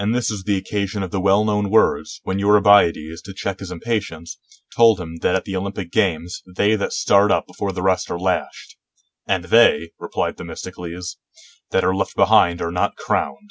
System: none